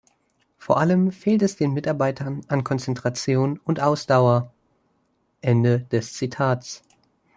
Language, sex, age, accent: German, male, under 19, Deutschland Deutsch